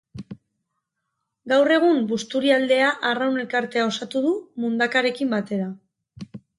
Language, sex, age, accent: Basque, female, 30-39, Erdialdekoa edo Nafarra (Gipuzkoa, Nafarroa)